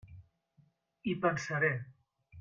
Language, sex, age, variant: Catalan, male, 50-59, Central